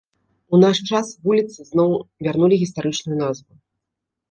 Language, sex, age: Belarusian, female, 30-39